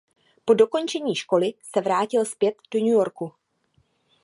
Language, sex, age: Czech, female, 30-39